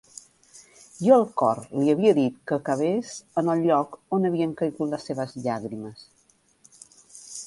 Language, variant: Catalan, Central